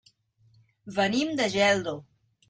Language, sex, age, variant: Catalan, female, 60-69, Central